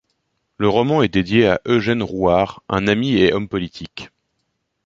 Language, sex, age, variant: French, male, 30-39, Français de métropole